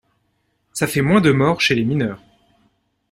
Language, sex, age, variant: French, male, 30-39, Français de métropole